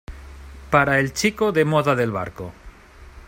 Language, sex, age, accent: Spanish, male, 30-39, España: Norte peninsular (Asturias, Castilla y León, Cantabria, País Vasco, Navarra, Aragón, La Rioja, Guadalajara, Cuenca)